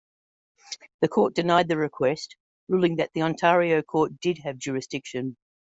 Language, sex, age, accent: English, female, 50-59, Australian English